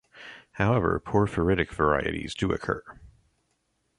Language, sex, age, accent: English, male, 30-39, United States English